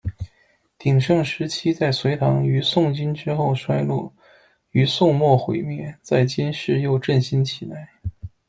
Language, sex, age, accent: Chinese, male, 30-39, 出生地：北京市